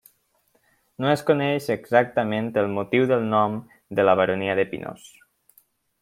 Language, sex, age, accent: Catalan, male, under 19, valencià